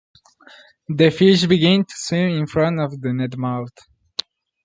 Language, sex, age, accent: English, male, under 19, United States English